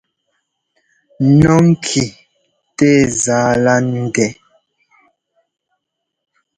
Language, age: Ngomba, 19-29